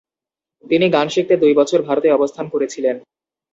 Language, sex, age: Bengali, male, 19-29